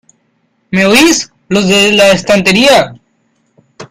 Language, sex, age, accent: Spanish, male, under 19, Andino-Pacífico: Colombia, Perú, Ecuador, oeste de Bolivia y Venezuela andina